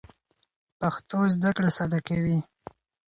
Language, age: Pashto, 19-29